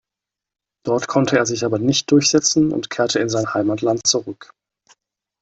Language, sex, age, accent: German, male, 40-49, Deutschland Deutsch